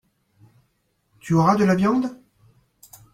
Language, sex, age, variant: French, male, 40-49, Français de métropole